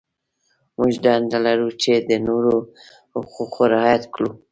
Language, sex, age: Pashto, female, 50-59